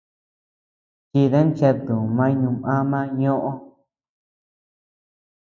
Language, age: Tepeuxila Cuicatec, under 19